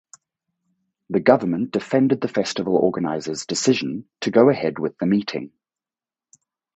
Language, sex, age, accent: English, male, 30-39, United States English